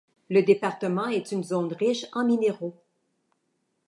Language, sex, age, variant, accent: French, female, 70-79, Français d'Amérique du Nord, Français du Canada